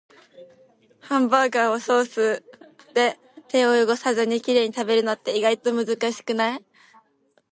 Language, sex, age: Japanese, female, 19-29